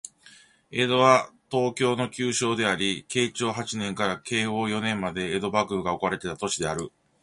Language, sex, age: Japanese, male, 50-59